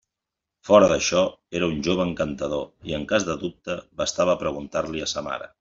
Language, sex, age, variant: Catalan, male, 40-49, Central